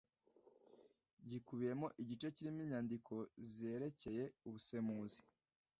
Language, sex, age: Kinyarwanda, male, under 19